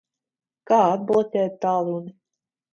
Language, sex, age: Latvian, female, 30-39